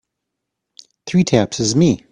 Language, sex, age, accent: English, male, 40-49, United States English